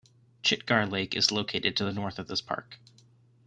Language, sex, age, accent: English, male, 19-29, United States English